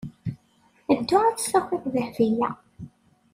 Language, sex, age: Kabyle, female, 19-29